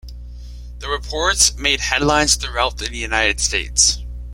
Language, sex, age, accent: English, male, under 19, United States English